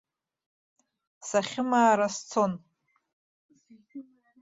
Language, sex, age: Abkhazian, female, 40-49